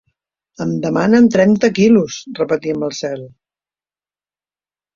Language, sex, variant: Catalan, female, Central